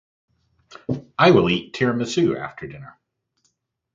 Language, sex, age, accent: English, male, 30-39, United States English